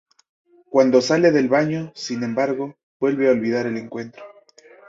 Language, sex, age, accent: Spanish, male, 19-29, América central